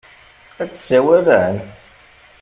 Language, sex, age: Kabyle, male, 40-49